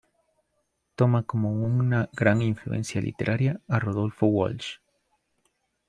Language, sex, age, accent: Spanish, male, 30-39, Andino-Pacífico: Colombia, Perú, Ecuador, oeste de Bolivia y Venezuela andina